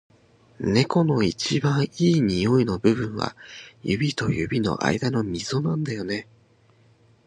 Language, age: Japanese, 19-29